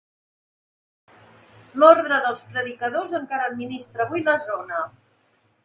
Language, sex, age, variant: Catalan, female, 60-69, Central